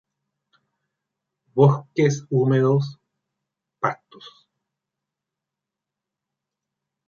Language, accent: Spanish, Chileno: Chile, Cuyo